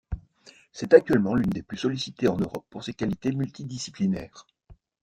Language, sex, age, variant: French, male, 50-59, Français de métropole